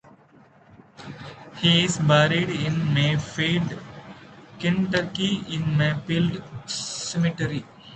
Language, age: English, 19-29